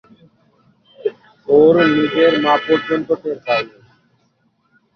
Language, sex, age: Bengali, male, 19-29